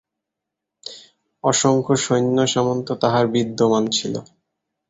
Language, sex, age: Bengali, male, under 19